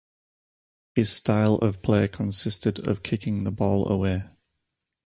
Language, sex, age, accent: English, male, 30-39, England English